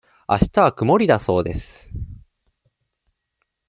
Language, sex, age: Japanese, male, 19-29